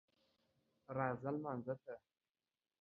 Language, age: Pashto, under 19